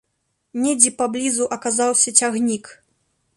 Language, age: Belarusian, 19-29